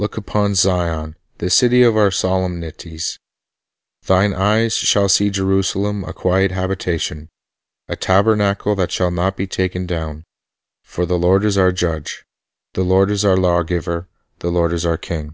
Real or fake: real